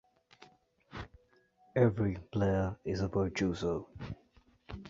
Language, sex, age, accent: English, male, 19-29, England English